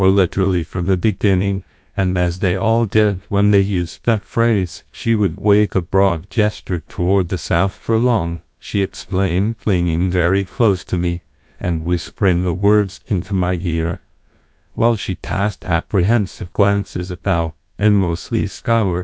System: TTS, GlowTTS